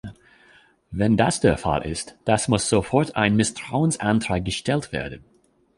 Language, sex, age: German, male, 40-49